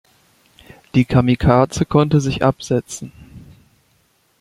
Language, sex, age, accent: German, male, 19-29, Deutschland Deutsch